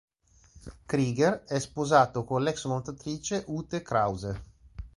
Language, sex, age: Italian, male, 30-39